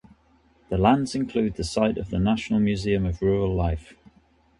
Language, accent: English, England English